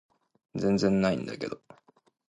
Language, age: Japanese, 19-29